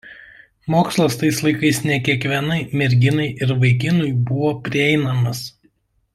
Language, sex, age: Lithuanian, male, 19-29